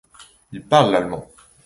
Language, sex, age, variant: French, male, 19-29, Français de métropole